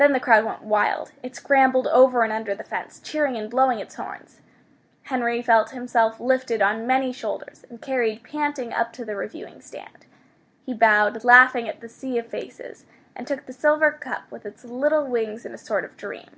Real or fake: real